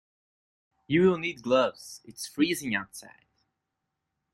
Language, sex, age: English, male, 19-29